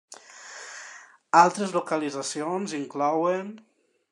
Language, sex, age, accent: Catalan, male, 30-39, valencià